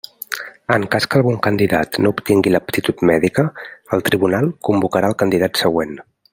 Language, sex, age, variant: Catalan, male, 40-49, Central